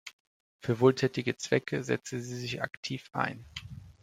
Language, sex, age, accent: German, male, 19-29, Deutschland Deutsch